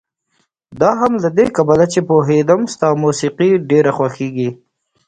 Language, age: Pashto, 40-49